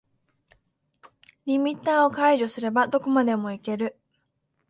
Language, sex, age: Japanese, female, 19-29